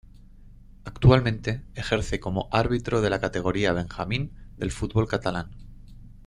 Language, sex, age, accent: Spanish, male, 40-49, España: Norte peninsular (Asturias, Castilla y León, Cantabria, País Vasco, Navarra, Aragón, La Rioja, Guadalajara, Cuenca)